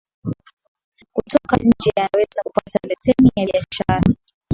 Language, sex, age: Swahili, female, 19-29